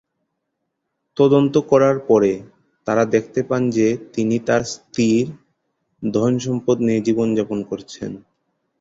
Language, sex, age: Bengali, male, 19-29